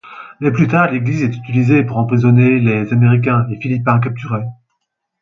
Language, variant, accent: French, Français d'Europe, Français de Belgique